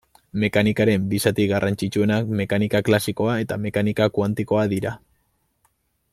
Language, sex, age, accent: Basque, male, 19-29, Mendebalekoa (Araba, Bizkaia, Gipuzkoako mendebaleko herri batzuk)